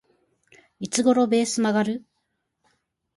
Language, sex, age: Japanese, female, 30-39